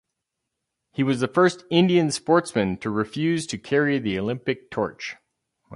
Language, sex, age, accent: English, male, 50-59, United States English